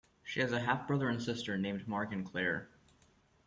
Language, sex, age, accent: English, male, 19-29, United States English